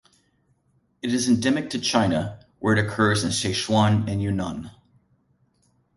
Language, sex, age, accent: English, male, 40-49, United States English